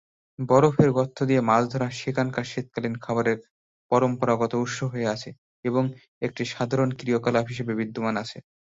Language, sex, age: Bengali, male, 19-29